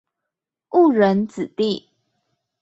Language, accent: Chinese, 出生地：桃園市